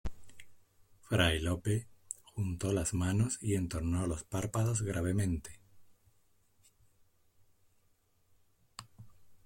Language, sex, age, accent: Spanish, male, 50-59, España: Sur peninsular (Andalucia, Extremadura, Murcia)